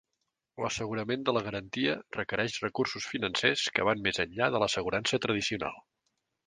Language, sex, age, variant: Catalan, male, 50-59, Central